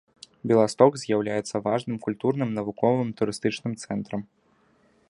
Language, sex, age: Belarusian, male, 19-29